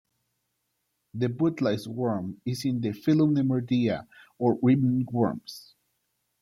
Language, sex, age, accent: English, male, 30-39, United States English